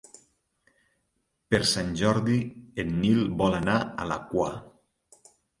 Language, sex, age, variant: Catalan, male, 40-49, Nord-Occidental